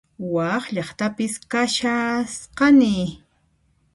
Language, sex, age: Puno Quechua, female, 30-39